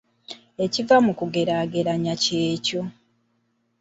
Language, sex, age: Ganda, female, 30-39